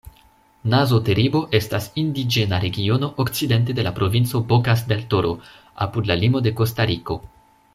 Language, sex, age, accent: Esperanto, male, 19-29, Internacia